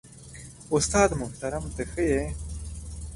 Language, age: Pashto, under 19